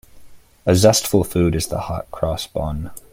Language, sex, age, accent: English, male, 19-29, United States English